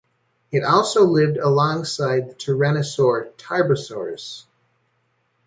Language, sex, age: English, male, 40-49